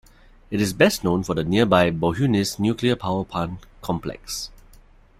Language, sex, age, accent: English, male, 30-39, Singaporean English